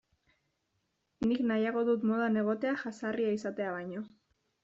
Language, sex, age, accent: Basque, female, 19-29, Mendebalekoa (Araba, Bizkaia, Gipuzkoako mendebaleko herri batzuk)